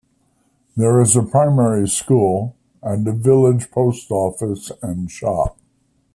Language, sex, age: English, male, 70-79